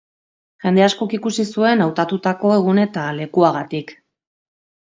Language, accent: Basque, Mendebalekoa (Araba, Bizkaia, Gipuzkoako mendebaleko herri batzuk)